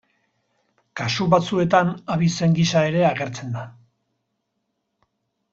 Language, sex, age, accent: Basque, male, 50-59, Erdialdekoa edo Nafarra (Gipuzkoa, Nafarroa)